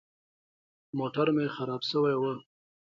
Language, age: Pashto, 30-39